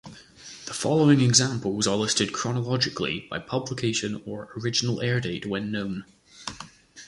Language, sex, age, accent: English, male, 19-29, Scottish English